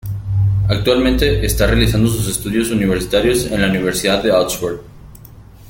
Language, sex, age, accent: Spanish, male, 19-29, México